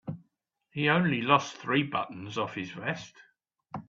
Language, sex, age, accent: English, male, 70-79, England English